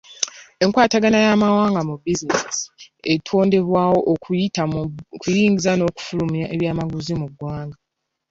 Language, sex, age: Ganda, female, 19-29